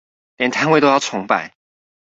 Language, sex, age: Chinese, male, 19-29